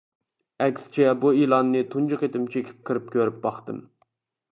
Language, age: Uyghur, 30-39